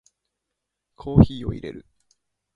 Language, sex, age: Japanese, male, 30-39